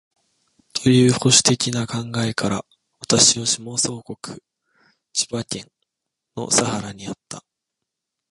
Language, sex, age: Japanese, male, 19-29